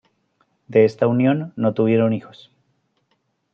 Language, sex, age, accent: Spanish, male, 30-39, Andino-Pacífico: Colombia, Perú, Ecuador, oeste de Bolivia y Venezuela andina